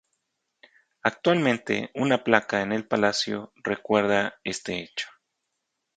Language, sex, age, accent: Spanish, male, 40-49, México